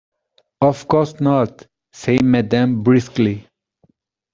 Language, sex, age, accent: English, male, 30-39, United States English